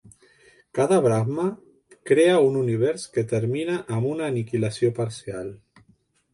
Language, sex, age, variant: Catalan, male, 50-59, Central